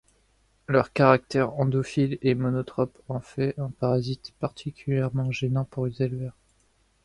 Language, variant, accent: French, Français de métropole, Parisien